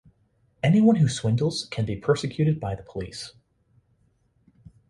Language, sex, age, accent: English, male, 19-29, United States English